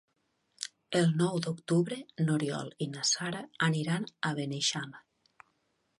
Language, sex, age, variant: Catalan, female, 40-49, Nord-Occidental